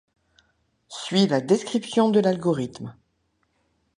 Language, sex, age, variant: French, female, 60-69, Français de métropole